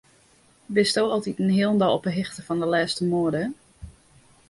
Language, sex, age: Western Frisian, female, 19-29